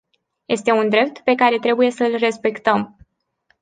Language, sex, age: Romanian, female, 19-29